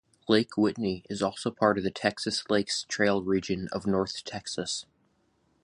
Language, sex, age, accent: English, male, under 19, United States English